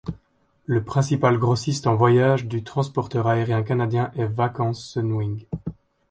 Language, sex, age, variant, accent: French, male, 19-29, Français d'Europe, Français de Belgique